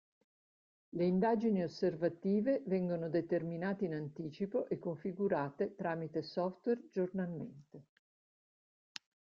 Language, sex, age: Italian, female, 60-69